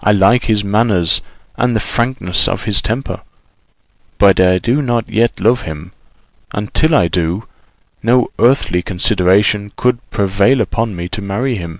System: none